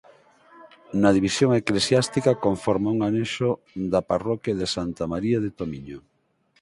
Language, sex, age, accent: Galician, male, 50-59, Normativo (estándar)